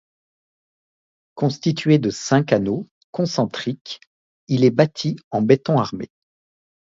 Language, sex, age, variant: French, male, 30-39, Français de métropole